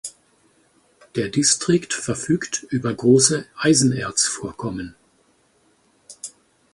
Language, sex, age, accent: German, male, 50-59, Deutschland Deutsch